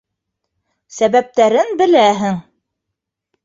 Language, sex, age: Bashkir, female, 30-39